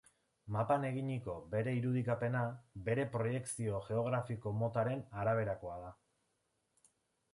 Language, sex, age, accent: Basque, male, 19-29, Erdialdekoa edo Nafarra (Gipuzkoa, Nafarroa)